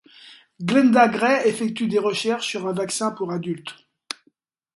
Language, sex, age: French, male, 60-69